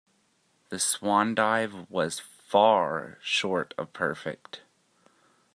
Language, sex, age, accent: English, male, 19-29, United States English